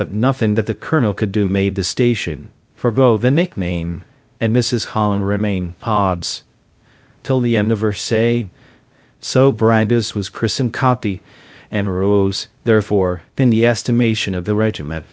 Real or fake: fake